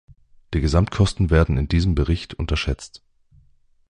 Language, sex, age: German, male, 30-39